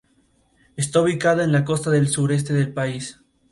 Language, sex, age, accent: Spanish, male, 19-29, México